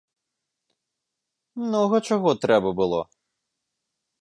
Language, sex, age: Belarusian, male, 19-29